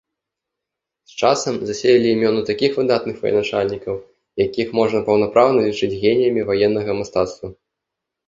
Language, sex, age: Belarusian, male, 19-29